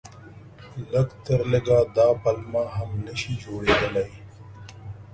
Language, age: Pashto, 30-39